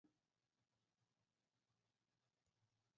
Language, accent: Basque, Erdialdekoa edo Nafarra (Gipuzkoa, Nafarroa)